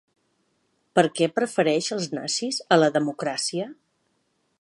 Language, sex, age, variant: Catalan, female, 50-59, Central